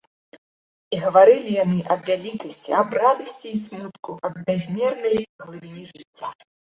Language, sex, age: Belarusian, female, 19-29